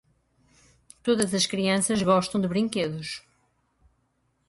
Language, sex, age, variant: Portuguese, female, 40-49, Portuguese (Portugal)